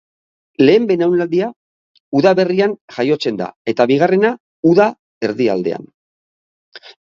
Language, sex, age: Basque, male, 60-69